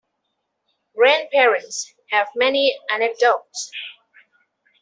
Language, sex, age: English, female, under 19